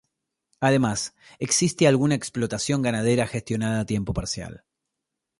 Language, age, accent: Spanish, 30-39, Rioplatense: Argentina, Uruguay, este de Bolivia, Paraguay